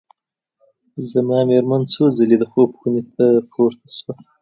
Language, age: Pashto, 19-29